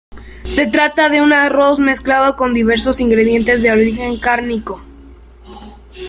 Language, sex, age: Spanish, male, under 19